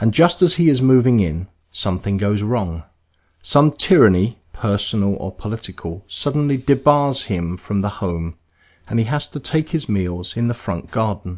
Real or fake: real